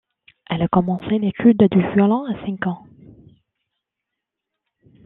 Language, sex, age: French, female, 19-29